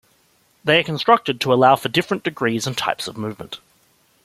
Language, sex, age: English, male, 19-29